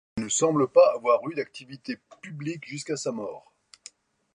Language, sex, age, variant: French, male, 60-69, Français de métropole